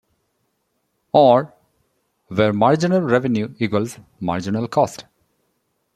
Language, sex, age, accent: English, male, 40-49, India and South Asia (India, Pakistan, Sri Lanka)